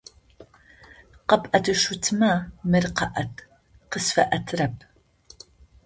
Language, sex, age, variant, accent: Adyghe, female, 50-59, Адыгабзэ (Кирил, пстэумэ зэдыряе), Бжъэдыгъу (Bjeduğ)